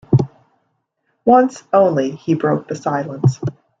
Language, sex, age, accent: English, female, 50-59, United States English